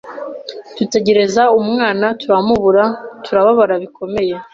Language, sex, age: Kinyarwanda, female, 19-29